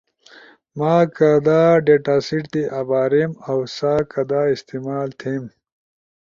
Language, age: Ushojo, 19-29